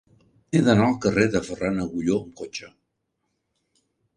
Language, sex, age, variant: Catalan, male, 70-79, Central